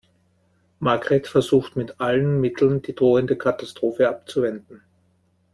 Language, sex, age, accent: German, male, 50-59, Österreichisches Deutsch